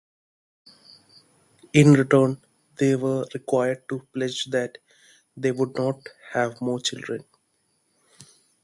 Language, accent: English, India and South Asia (India, Pakistan, Sri Lanka)